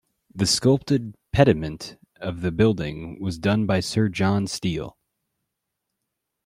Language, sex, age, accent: English, male, 19-29, United States English